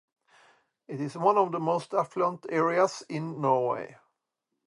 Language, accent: English, United States English